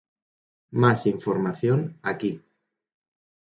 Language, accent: Spanish, España: Centro-Sur peninsular (Madrid, Toledo, Castilla-La Mancha)